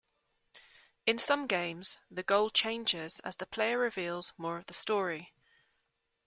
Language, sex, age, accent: English, female, 40-49, England English